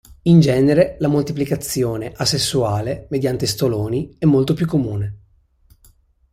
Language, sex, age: Italian, male, 19-29